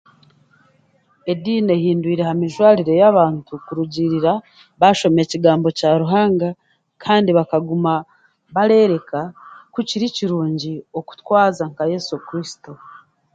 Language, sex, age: Chiga, female, 40-49